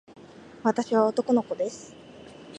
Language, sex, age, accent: Japanese, female, 19-29, 標準語